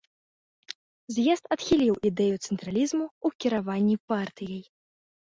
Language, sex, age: Belarusian, female, 19-29